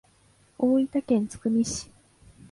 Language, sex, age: Japanese, female, 19-29